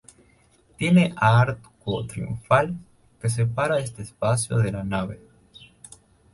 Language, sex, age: Spanish, male, 19-29